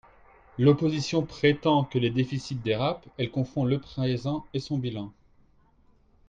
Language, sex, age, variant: French, male, 30-39, Français de métropole